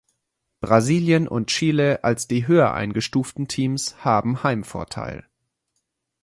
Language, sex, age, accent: German, male, 30-39, Deutschland Deutsch